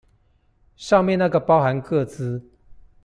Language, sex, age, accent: Chinese, male, 40-49, 出生地：臺北市